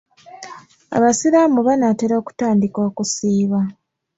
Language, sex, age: Ganda, female, 19-29